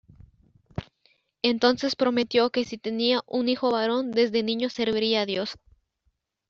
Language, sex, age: Spanish, female, under 19